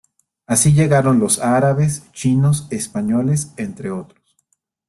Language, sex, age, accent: Spanish, male, 30-39, México